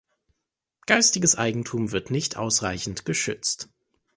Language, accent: German, Deutschland Deutsch